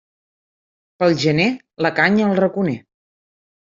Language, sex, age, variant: Catalan, female, 50-59, Central